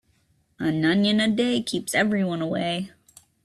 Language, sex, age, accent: English, female, 19-29, United States English